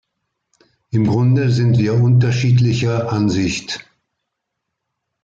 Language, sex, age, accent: German, male, 60-69, Deutschland Deutsch